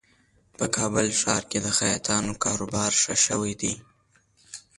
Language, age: Pashto, under 19